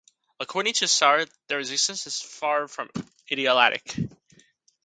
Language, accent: English, United States English